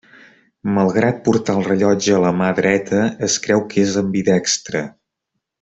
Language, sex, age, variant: Catalan, male, 30-39, Central